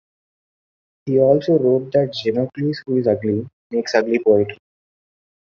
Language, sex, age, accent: English, male, 19-29, India and South Asia (India, Pakistan, Sri Lanka)